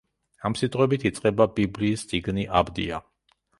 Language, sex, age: Georgian, male, 50-59